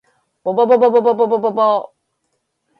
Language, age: Japanese, 50-59